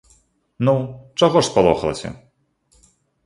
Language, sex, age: Belarusian, male, 30-39